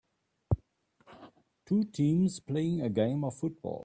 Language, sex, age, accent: English, male, 60-69, Southern African (South Africa, Zimbabwe, Namibia)